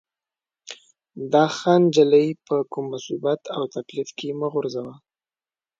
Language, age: Pashto, under 19